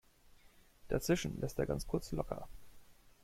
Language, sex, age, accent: German, male, 30-39, Deutschland Deutsch